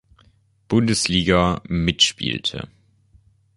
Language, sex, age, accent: German, male, under 19, Deutschland Deutsch